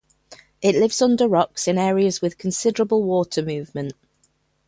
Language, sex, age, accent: English, female, 50-59, England English